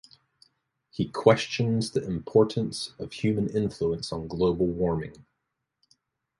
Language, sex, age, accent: English, male, 30-39, United States English